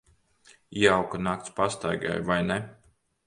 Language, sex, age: Latvian, male, 30-39